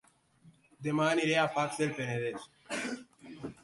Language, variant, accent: Catalan, Nord-Occidental, nord-occidental